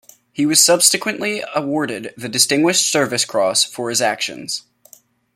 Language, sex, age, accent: English, male, under 19, United States English